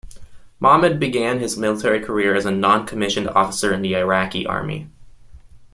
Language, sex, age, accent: English, male, 19-29, United States English